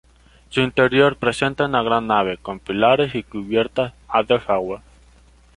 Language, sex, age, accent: Spanish, male, under 19, Andino-Pacífico: Colombia, Perú, Ecuador, oeste de Bolivia y Venezuela andina